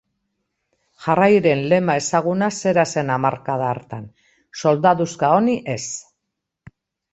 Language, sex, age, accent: Basque, female, 60-69, Mendebalekoa (Araba, Bizkaia, Gipuzkoako mendebaleko herri batzuk)